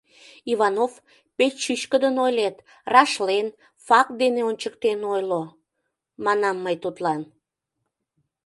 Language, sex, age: Mari, female, 30-39